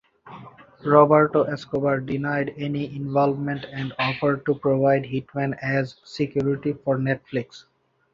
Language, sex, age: English, male, 19-29